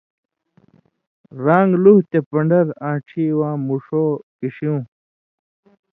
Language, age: Indus Kohistani, 19-29